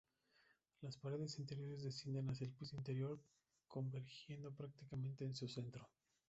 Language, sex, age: Spanish, male, 19-29